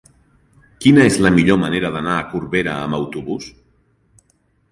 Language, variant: Catalan, Central